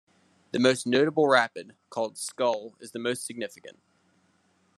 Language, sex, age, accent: English, male, 30-39, United States English